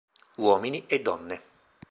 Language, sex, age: Italian, male, 50-59